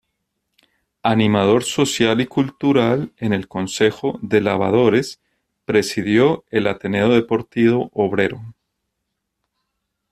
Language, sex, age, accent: Spanish, male, 40-49, Andino-Pacífico: Colombia, Perú, Ecuador, oeste de Bolivia y Venezuela andina